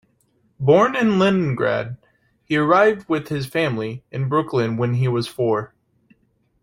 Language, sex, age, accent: English, male, under 19, United States English